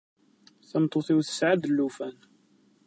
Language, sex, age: Kabyle, male, 30-39